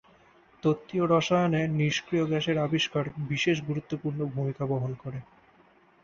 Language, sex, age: Bengali, male, 19-29